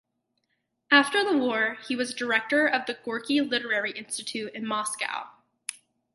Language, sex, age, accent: English, female, under 19, United States English